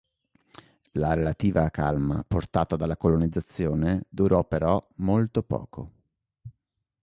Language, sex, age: Italian, male, 30-39